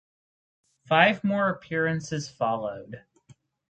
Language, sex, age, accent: English, male, under 19, United States English